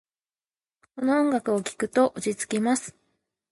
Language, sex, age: Japanese, female, 19-29